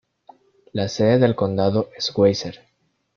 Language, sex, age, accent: Spanish, male, under 19, Andino-Pacífico: Colombia, Perú, Ecuador, oeste de Bolivia y Venezuela andina